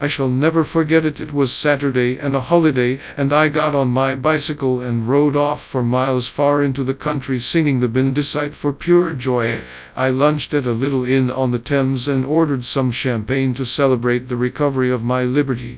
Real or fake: fake